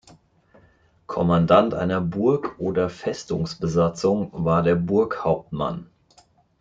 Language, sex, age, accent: German, male, 40-49, Deutschland Deutsch